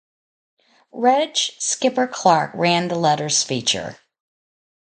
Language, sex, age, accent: English, female, 60-69, United States English